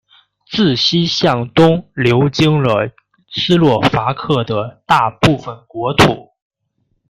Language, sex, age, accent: Chinese, male, 19-29, 出生地：河北省